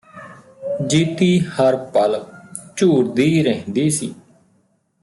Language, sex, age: Punjabi, male, 30-39